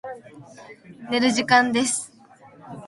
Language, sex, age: Japanese, female, 19-29